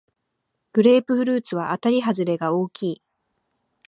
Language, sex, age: Japanese, female, 19-29